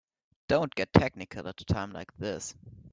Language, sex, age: English, male, under 19